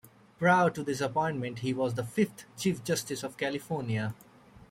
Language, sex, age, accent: English, male, 19-29, United States English